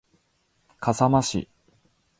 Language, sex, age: Japanese, male, 19-29